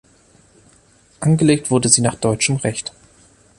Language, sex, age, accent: German, male, 19-29, Deutschland Deutsch